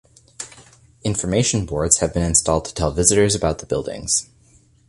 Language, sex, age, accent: English, male, 19-29, Canadian English